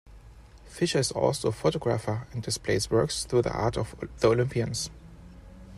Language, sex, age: English, male, 30-39